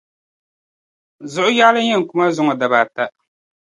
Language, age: Dagbani, 19-29